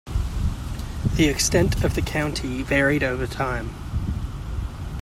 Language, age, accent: English, 30-39, Australian English